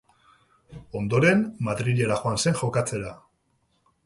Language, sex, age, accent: Basque, male, 40-49, Mendebalekoa (Araba, Bizkaia, Gipuzkoako mendebaleko herri batzuk)